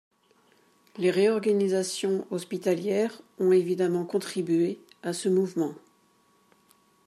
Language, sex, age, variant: French, female, 40-49, Français de métropole